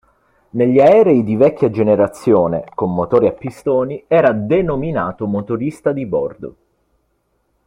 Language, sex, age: Italian, male, 19-29